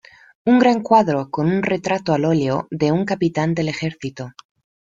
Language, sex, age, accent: Spanish, female, 30-39, España: Centro-Sur peninsular (Madrid, Toledo, Castilla-La Mancha)